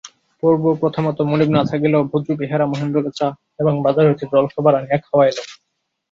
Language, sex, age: Bengali, male, 19-29